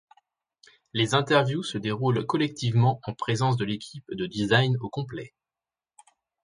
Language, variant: French, Français de métropole